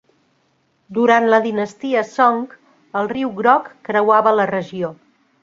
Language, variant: Catalan, Central